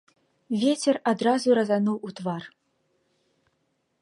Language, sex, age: Belarusian, female, 19-29